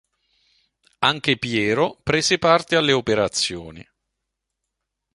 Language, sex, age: Italian, male, 40-49